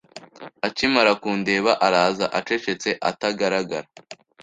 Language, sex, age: Kinyarwanda, male, under 19